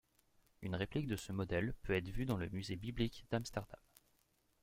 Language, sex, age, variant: French, male, 19-29, Français de métropole